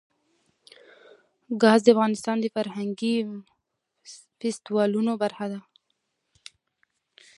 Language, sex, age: Pashto, female, 19-29